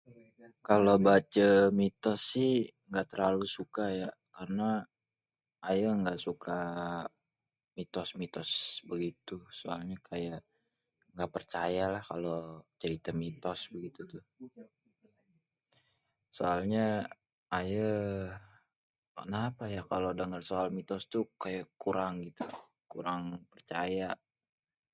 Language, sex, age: Betawi, male, 19-29